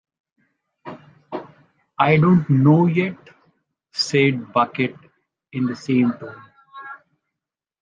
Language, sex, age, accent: English, male, 30-39, India and South Asia (India, Pakistan, Sri Lanka)